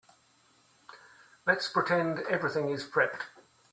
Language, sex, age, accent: English, male, 60-69, Australian English